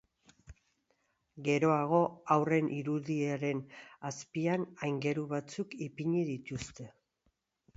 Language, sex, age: Basque, female, 50-59